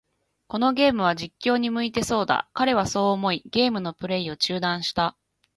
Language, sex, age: Japanese, female, 30-39